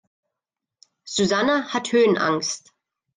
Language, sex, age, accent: German, female, 40-49, Deutschland Deutsch